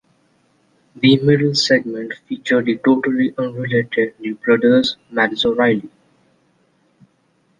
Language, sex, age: English, male, under 19